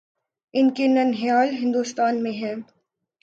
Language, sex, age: Urdu, female, 19-29